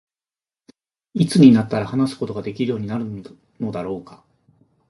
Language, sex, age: Japanese, male, 50-59